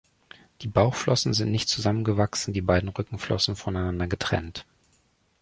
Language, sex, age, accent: German, male, 40-49, Deutschland Deutsch